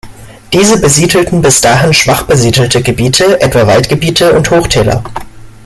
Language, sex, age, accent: German, male, 19-29, Deutschland Deutsch